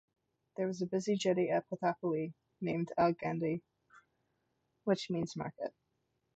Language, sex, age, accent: English, female, under 19, United States English